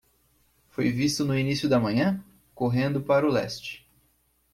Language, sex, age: Portuguese, male, 19-29